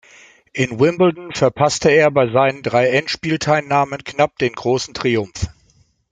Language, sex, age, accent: German, male, 30-39, Deutschland Deutsch